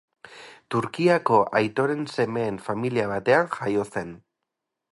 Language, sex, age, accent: Basque, male, 30-39, Erdialdekoa edo Nafarra (Gipuzkoa, Nafarroa)